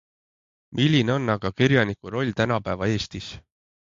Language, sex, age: Estonian, male, 30-39